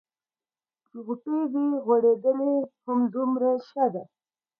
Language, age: Pashto, 19-29